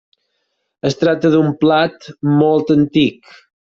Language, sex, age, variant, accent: Catalan, male, 30-39, Balear, mallorquí